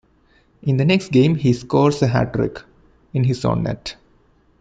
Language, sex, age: English, male, 19-29